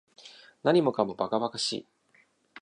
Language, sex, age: Japanese, male, 19-29